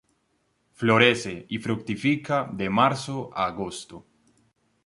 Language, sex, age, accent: Spanish, male, 19-29, Andino-Pacífico: Colombia, Perú, Ecuador, oeste de Bolivia y Venezuela andina